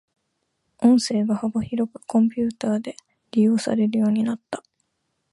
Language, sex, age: Japanese, female, 19-29